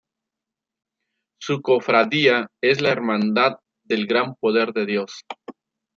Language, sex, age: Spanish, male, 40-49